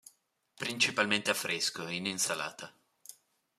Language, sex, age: Italian, male, under 19